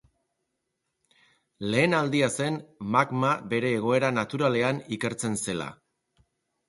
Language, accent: Basque, Erdialdekoa edo Nafarra (Gipuzkoa, Nafarroa)